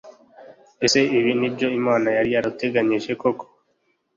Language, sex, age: Kinyarwanda, male, 19-29